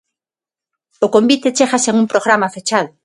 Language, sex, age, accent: Galician, female, 40-49, Atlántico (seseo e gheada); Neofalante